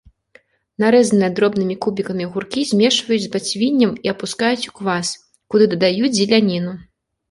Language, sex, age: Belarusian, female, 19-29